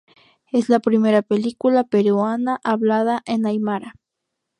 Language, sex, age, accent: Spanish, female, 19-29, México